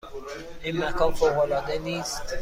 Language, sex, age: Persian, male, 30-39